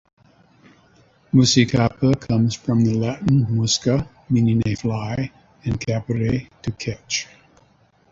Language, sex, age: English, male, 70-79